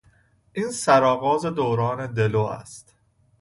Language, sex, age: Persian, male, 30-39